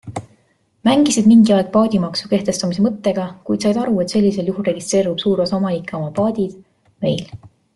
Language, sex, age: Estonian, female, 19-29